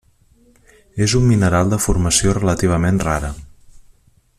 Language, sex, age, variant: Catalan, male, 30-39, Central